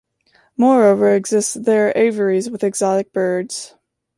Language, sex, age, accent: English, female, under 19, United States English